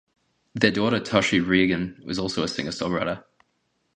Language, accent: English, Australian English